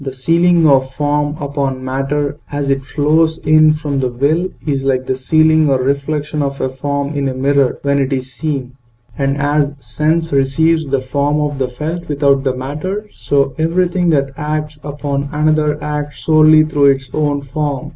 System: none